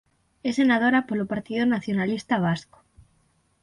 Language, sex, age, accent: Galician, female, 19-29, Atlántico (seseo e gheada)